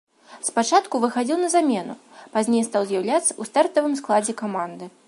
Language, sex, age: Belarusian, female, 19-29